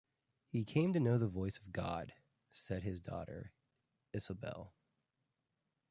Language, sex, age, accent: English, male, 30-39, United States English